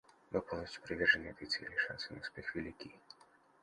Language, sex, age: Russian, male, 19-29